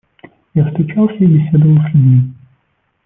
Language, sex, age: Russian, male, 30-39